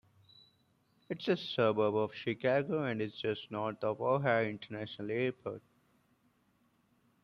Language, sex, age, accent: English, male, 19-29, India and South Asia (India, Pakistan, Sri Lanka)